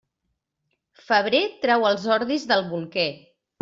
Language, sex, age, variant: Catalan, female, 50-59, Central